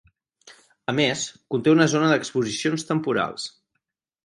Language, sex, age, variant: Catalan, male, 40-49, Central